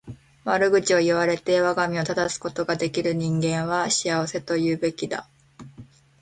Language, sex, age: Japanese, female, 19-29